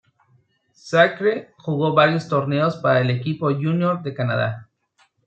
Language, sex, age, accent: Spanish, male, 30-39, México